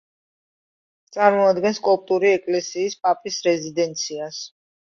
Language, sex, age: Georgian, female, 40-49